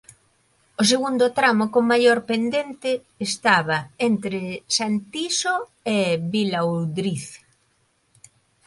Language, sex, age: Galician, female, 50-59